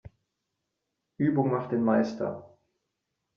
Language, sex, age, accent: German, male, 30-39, Deutschland Deutsch